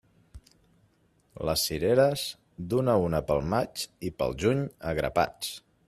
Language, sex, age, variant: Catalan, male, 30-39, Central